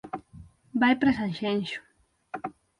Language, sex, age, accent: Galician, female, 19-29, Atlántico (seseo e gheada)